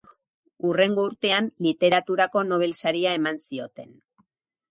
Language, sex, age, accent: Basque, female, 50-59, Erdialdekoa edo Nafarra (Gipuzkoa, Nafarroa)